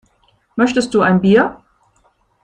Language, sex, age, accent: German, female, 50-59, Deutschland Deutsch